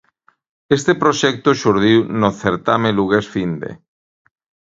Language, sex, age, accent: Galician, male, 40-49, Normativo (estándar)